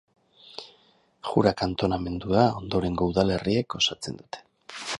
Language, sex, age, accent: Basque, male, 50-59, Erdialdekoa edo Nafarra (Gipuzkoa, Nafarroa)